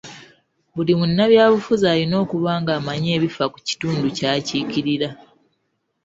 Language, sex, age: Ganda, female, 30-39